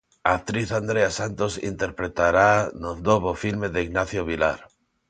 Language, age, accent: Galician, 40-49, Neofalante